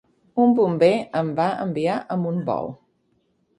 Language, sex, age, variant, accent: Catalan, female, 60-69, Central, central